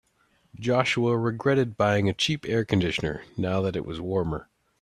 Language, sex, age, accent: English, male, 30-39, United States English